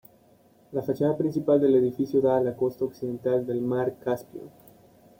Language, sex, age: Spanish, male, 19-29